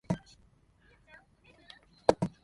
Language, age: English, under 19